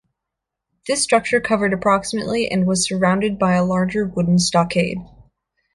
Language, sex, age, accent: English, female, 19-29, United States English